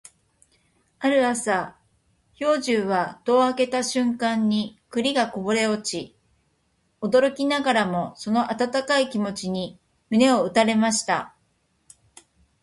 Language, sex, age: Japanese, female, 50-59